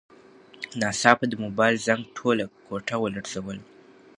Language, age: Pashto, under 19